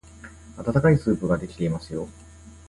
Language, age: Japanese, 30-39